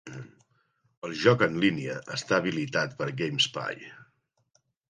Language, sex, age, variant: Catalan, male, 40-49, Central